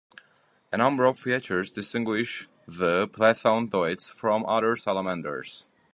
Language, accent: English, United States English